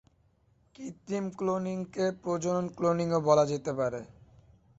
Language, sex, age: Bengali, male, 19-29